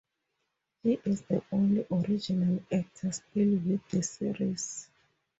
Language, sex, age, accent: English, female, 19-29, Southern African (South Africa, Zimbabwe, Namibia)